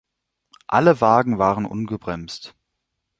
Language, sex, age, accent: German, male, 19-29, Deutschland Deutsch